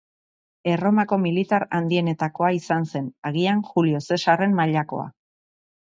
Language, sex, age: Basque, female, 40-49